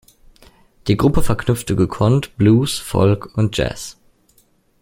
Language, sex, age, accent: German, male, under 19, Deutschland Deutsch